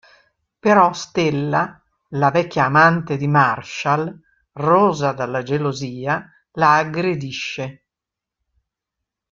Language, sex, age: Italian, female, 70-79